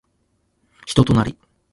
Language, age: Japanese, 40-49